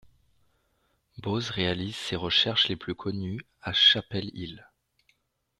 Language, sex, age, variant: French, male, 30-39, Français de métropole